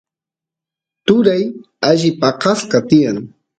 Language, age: Santiago del Estero Quichua, 30-39